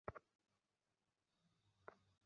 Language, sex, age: Bengali, male, 19-29